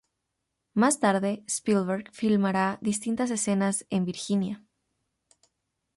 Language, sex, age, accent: Spanish, female, under 19, América central